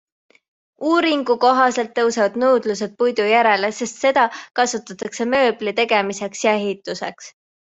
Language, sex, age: Estonian, female, 19-29